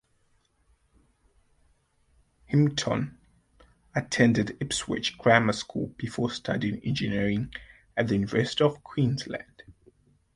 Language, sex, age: English, male, 19-29